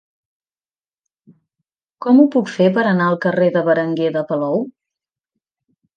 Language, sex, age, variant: Catalan, female, 30-39, Nord-Occidental